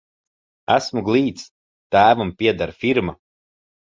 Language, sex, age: Latvian, male, 30-39